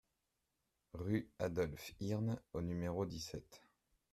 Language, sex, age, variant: French, male, 30-39, Français de métropole